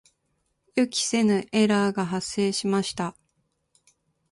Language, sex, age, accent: Japanese, female, 50-59, 標準語